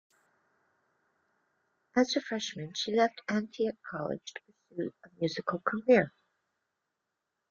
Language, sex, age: English, female, 50-59